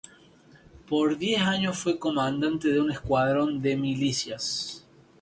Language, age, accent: Spanish, 19-29, Rioplatense: Argentina, Uruguay, este de Bolivia, Paraguay